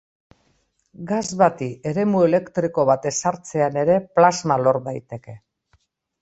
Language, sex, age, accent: Basque, female, 60-69, Mendebalekoa (Araba, Bizkaia, Gipuzkoako mendebaleko herri batzuk)